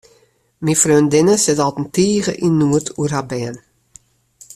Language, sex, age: Western Frisian, female, 60-69